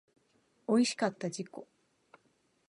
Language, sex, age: Japanese, female, 50-59